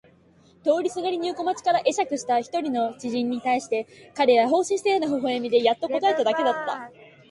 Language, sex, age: Japanese, female, 19-29